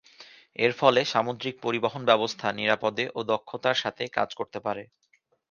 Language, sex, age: Bengali, male, 19-29